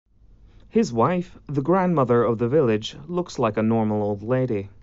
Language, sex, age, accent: English, male, 30-39, Canadian English